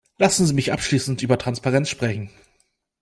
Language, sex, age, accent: German, male, 30-39, Deutschland Deutsch